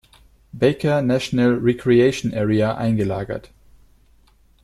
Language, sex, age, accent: German, male, 19-29, Deutschland Deutsch